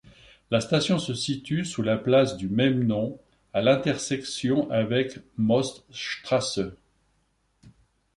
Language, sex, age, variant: French, male, 60-69, Français de métropole